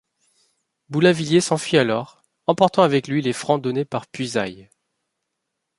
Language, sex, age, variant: French, male, 30-39, Français de métropole